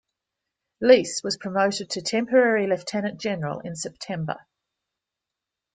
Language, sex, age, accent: English, female, 50-59, Australian English